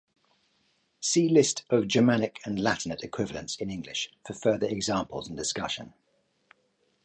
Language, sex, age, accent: English, male, 40-49, England English